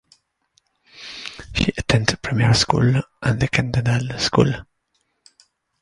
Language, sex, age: English, male, 50-59